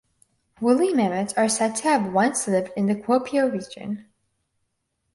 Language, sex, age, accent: English, female, under 19, United States English